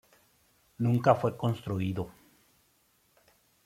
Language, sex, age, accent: Spanish, male, 19-29, México